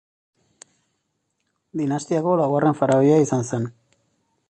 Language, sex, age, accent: Basque, male, 40-49, Erdialdekoa edo Nafarra (Gipuzkoa, Nafarroa)